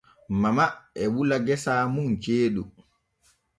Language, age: Borgu Fulfulde, 30-39